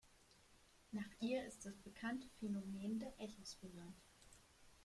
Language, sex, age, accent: German, female, under 19, Deutschland Deutsch